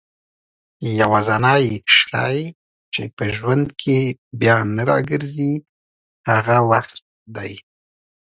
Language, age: Pashto, 40-49